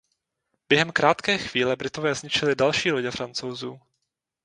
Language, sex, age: Czech, male, 19-29